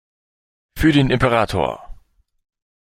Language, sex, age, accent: German, male, 19-29, Deutschland Deutsch